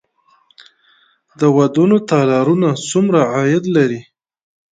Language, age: Pashto, 30-39